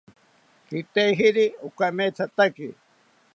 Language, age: South Ucayali Ashéninka, 60-69